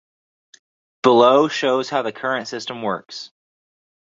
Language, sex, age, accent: English, male, 19-29, United States English